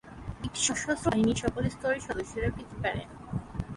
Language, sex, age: Bengali, female, 19-29